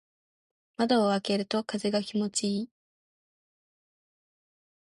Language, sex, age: Japanese, female, 19-29